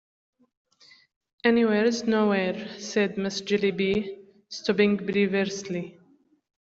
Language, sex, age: English, female, 19-29